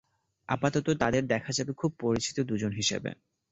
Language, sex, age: Bengali, male, 19-29